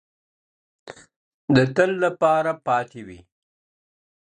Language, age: Pashto, 50-59